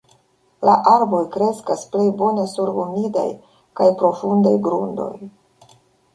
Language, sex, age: Esperanto, female, 30-39